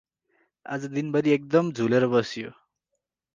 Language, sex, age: Nepali, male, 19-29